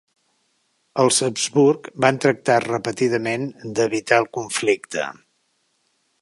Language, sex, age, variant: Catalan, male, 60-69, Central